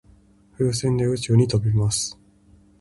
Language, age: Japanese, 19-29